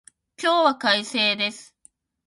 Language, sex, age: Japanese, female, 40-49